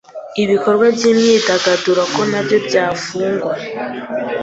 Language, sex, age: Kinyarwanda, female, 19-29